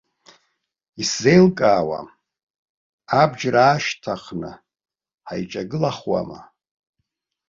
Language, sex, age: Abkhazian, male, 60-69